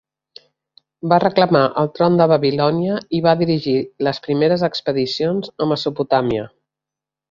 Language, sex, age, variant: Catalan, female, 50-59, Central